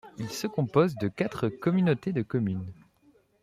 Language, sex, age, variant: French, male, 30-39, Français de métropole